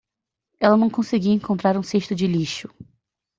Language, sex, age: Portuguese, female, under 19